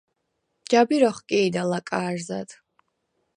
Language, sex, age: Svan, female, 19-29